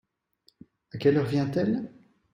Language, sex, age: French, male, 19-29